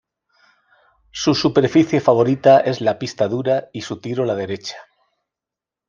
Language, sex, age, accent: Spanish, male, 40-49, España: Sur peninsular (Andalucia, Extremadura, Murcia)